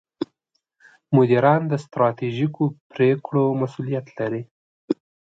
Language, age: Pashto, 19-29